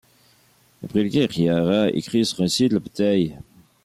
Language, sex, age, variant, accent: French, male, 40-49, Français d'Amérique du Nord, Français du Canada